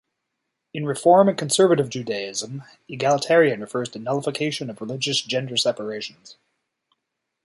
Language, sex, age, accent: English, male, 30-39, Canadian English